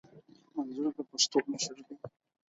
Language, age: Pashto, under 19